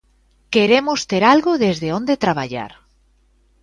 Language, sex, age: Galician, female, 40-49